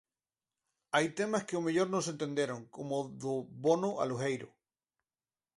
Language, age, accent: Galician, 50-59, Atlántico (seseo e gheada)